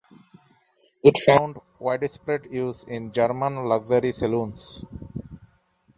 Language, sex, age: English, male, 19-29